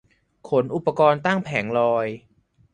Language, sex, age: Thai, male, 19-29